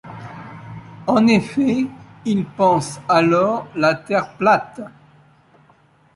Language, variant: French, Français de métropole